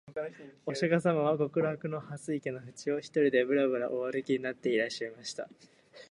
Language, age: Japanese, under 19